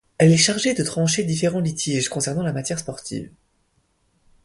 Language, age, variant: French, 19-29, Français de métropole